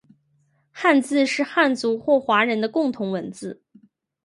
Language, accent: Chinese, 出生地：吉林省